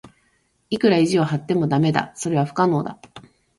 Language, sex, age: Japanese, female, 40-49